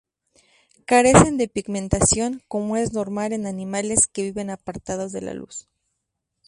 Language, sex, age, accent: Spanish, female, 19-29, México